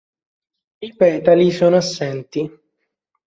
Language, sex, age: Italian, male, 19-29